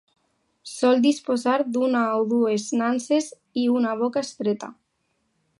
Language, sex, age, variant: Catalan, female, under 19, Alacantí